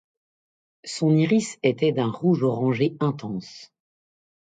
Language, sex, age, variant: French, female, 40-49, Français de métropole